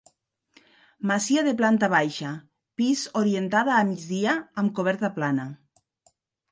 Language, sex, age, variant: Catalan, female, 50-59, Nord-Occidental